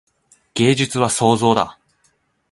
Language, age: Japanese, 19-29